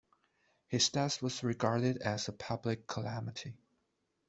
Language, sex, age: English, male, 19-29